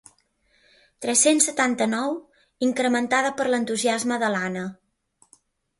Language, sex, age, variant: Catalan, female, 40-49, Central